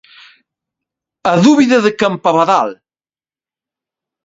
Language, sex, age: Galician, male, 40-49